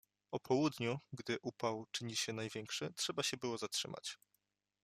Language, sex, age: Polish, male, 19-29